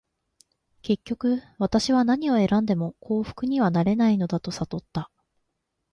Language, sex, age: Japanese, female, 19-29